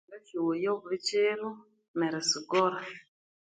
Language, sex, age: Konzo, female, 30-39